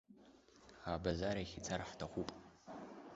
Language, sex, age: Abkhazian, male, under 19